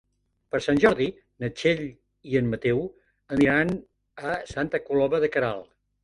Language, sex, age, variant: Catalan, male, 80-89, Central